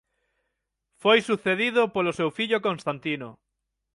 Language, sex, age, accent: Galician, male, 30-39, Atlántico (seseo e gheada); Central (gheada); Normativo (estándar)